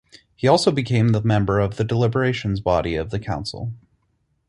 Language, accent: English, United States English